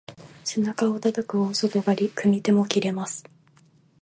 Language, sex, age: Japanese, female, under 19